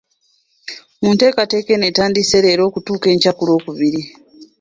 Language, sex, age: Ganda, female, 30-39